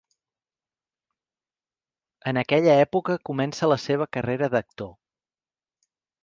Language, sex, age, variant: Catalan, male, 40-49, Central